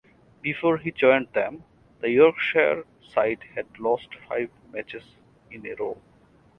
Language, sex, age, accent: English, male, 30-39, India and South Asia (India, Pakistan, Sri Lanka)